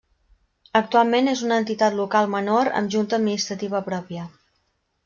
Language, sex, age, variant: Catalan, female, 50-59, Central